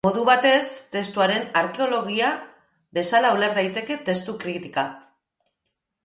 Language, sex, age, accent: Basque, female, 40-49, Mendebalekoa (Araba, Bizkaia, Gipuzkoako mendebaleko herri batzuk)